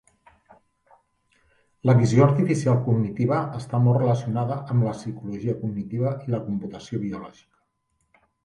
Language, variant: Catalan, Central